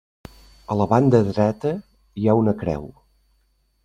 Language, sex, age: Catalan, male, 50-59